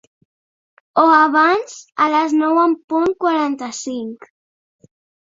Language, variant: Catalan, Central